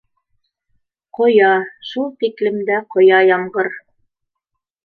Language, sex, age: Bashkir, female, 50-59